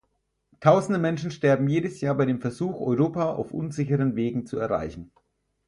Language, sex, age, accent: German, male, 30-39, Deutschland Deutsch